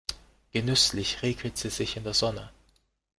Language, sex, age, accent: German, male, 19-29, Österreichisches Deutsch